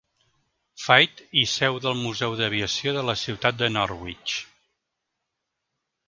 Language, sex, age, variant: Catalan, male, 50-59, Central